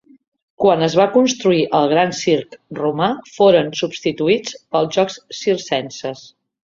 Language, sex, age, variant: Catalan, female, 40-49, Central